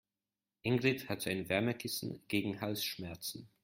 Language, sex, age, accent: German, male, 19-29, Österreichisches Deutsch